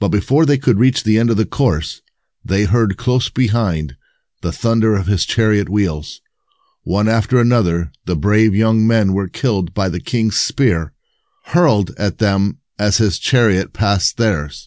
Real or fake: real